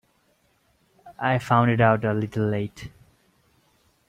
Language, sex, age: English, male, 19-29